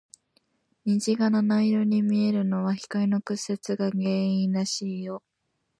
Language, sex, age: Japanese, female, under 19